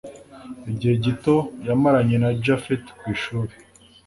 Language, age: Kinyarwanda, 19-29